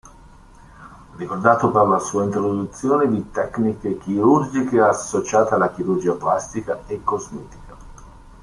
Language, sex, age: Italian, male, 40-49